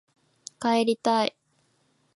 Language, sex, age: Japanese, female, 19-29